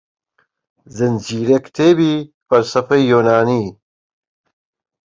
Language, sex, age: Central Kurdish, male, 19-29